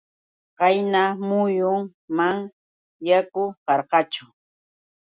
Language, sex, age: Yauyos Quechua, female, 60-69